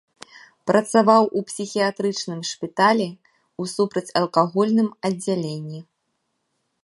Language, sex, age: Belarusian, female, 40-49